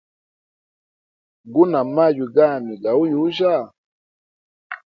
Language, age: Hemba, 40-49